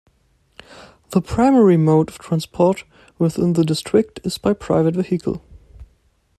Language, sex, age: English, male, 19-29